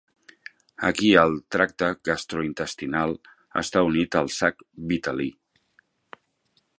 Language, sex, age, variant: Catalan, male, 40-49, Central